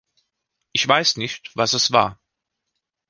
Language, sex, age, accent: German, male, 30-39, Deutschland Deutsch